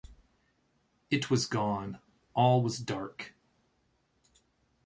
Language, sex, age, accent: English, male, 40-49, United States English